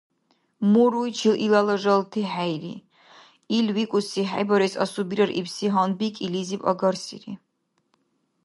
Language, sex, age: Dargwa, female, 19-29